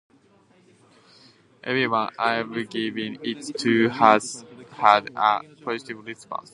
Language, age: English, under 19